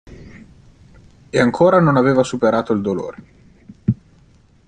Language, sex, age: Italian, male, 19-29